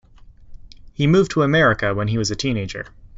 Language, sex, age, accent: English, male, 30-39, Canadian English